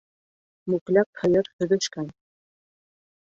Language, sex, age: Bashkir, female, 30-39